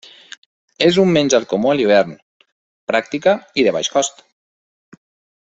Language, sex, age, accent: Catalan, male, 30-39, valencià